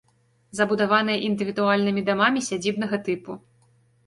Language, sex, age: Belarusian, female, 19-29